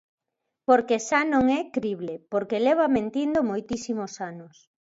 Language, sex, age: Galician, female, 50-59